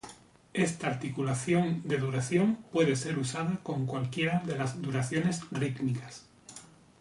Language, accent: Spanish, España: Sur peninsular (Andalucia, Extremadura, Murcia)